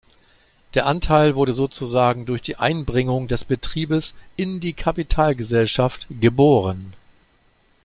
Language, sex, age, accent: German, male, 50-59, Deutschland Deutsch